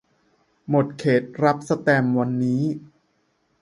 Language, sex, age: Thai, male, 30-39